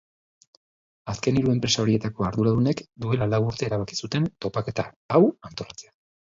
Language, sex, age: Basque, male, 40-49